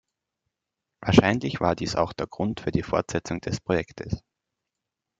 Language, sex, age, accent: German, male, 19-29, Österreichisches Deutsch